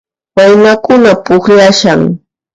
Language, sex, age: Puno Quechua, female, 19-29